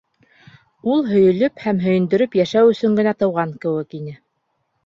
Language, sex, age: Bashkir, female, 30-39